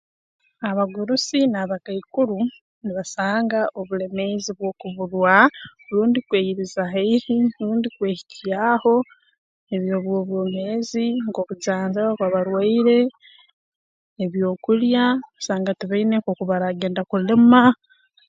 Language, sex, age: Tooro, female, 19-29